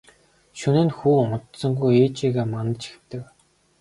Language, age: Mongolian, 19-29